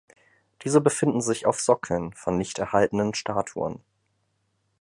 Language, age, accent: German, 19-29, Deutschland Deutsch